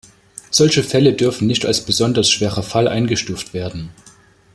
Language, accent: German, Deutschland Deutsch